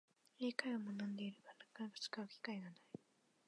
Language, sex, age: Japanese, female, 19-29